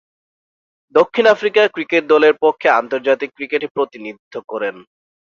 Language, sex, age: Bengali, male, 19-29